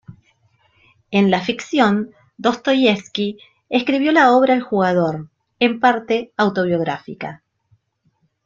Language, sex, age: Spanish, female, 40-49